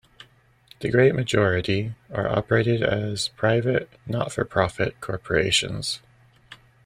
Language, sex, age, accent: English, male, 30-39, United States English